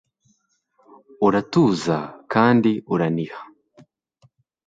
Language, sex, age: Kinyarwanda, male, 19-29